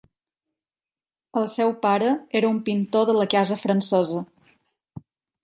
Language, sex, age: Catalan, female, 40-49